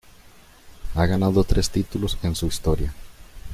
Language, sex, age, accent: Spanish, male, 19-29, América central